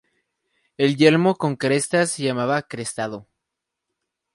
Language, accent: Spanish, México